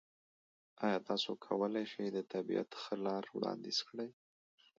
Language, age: Pashto, 30-39